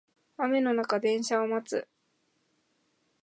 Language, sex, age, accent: Japanese, female, 19-29, 標準語